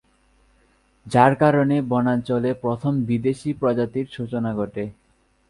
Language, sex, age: Bengali, male, under 19